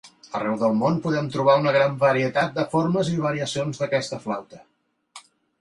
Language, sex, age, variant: Catalan, male, 40-49, Central